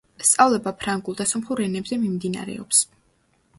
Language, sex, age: Georgian, female, under 19